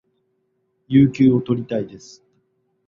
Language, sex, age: Japanese, male, 40-49